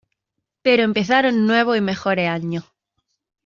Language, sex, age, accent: Spanish, female, 19-29, España: Sur peninsular (Andalucia, Extremadura, Murcia)